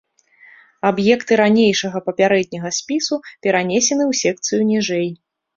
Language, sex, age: Belarusian, female, 30-39